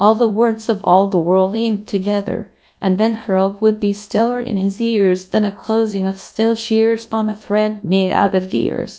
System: TTS, GlowTTS